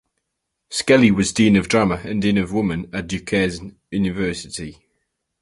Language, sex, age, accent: English, male, under 19, England English